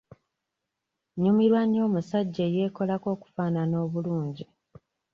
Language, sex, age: Ganda, female, 19-29